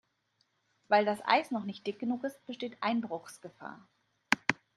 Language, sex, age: German, female, 30-39